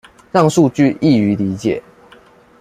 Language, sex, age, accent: Chinese, male, under 19, 出生地：臺中市